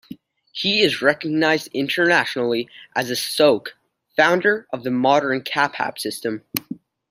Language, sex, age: English, male, 19-29